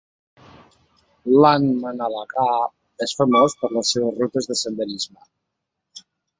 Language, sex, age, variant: Catalan, male, 40-49, Central